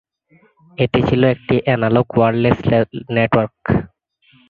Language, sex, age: Bengali, male, 19-29